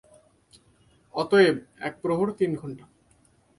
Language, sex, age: Bengali, male, 19-29